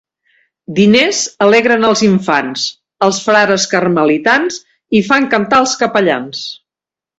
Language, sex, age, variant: Catalan, female, 50-59, Central